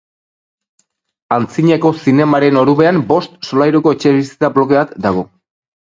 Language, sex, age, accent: Basque, male, under 19, Erdialdekoa edo Nafarra (Gipuzkoa, Nafarroa)